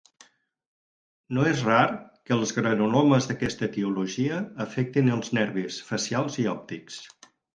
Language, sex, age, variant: Catalan, male, 60-69, Central